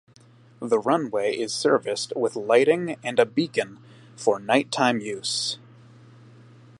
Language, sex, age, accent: English, male, 19-29, Canadian English